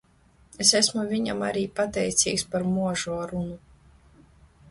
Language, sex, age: Latvian, female, 19-29